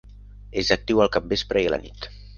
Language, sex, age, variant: Catalan, male, under 19, Central